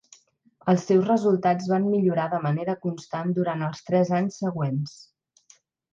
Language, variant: Catalan, Central